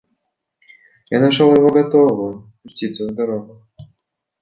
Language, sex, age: Russian, male, 19-29